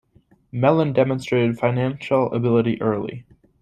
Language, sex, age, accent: English, male, under 19, United States English